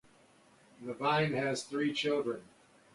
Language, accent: English, United States English